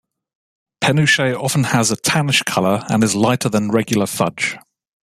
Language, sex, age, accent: English, male, 30-39, England English